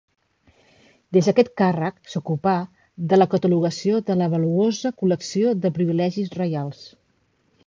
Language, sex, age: Catalan, female, 50-59